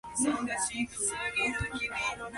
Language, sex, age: English, male, 19-29